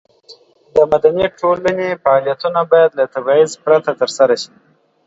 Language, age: Pashto, 30-39